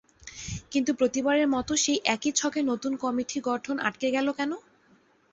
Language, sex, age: Bengali, female, 19-29